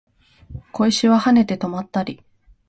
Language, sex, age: Japanese, female, under 19